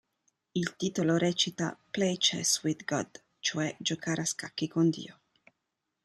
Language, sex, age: Italian, female, 30-39